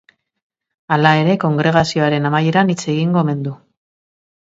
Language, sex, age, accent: Basque, female, 30-39, Mendebalekoa (Araba, Bizkaia, Gipuzkoako mendebaleko herri batzuk)